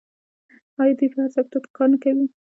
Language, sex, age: Pashto, female, under 19